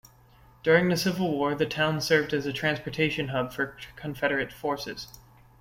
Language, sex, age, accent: English, male, 19-29, United States English